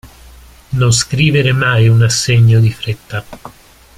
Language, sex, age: Italian, male, 50-59